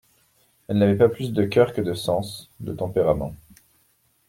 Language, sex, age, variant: French, male, 19-29, Français de métropole